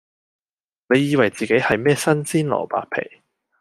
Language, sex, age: Cantonese, male, 19-29